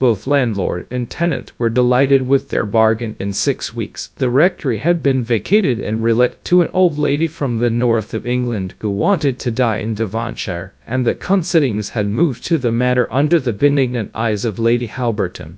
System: TTS, GradTTS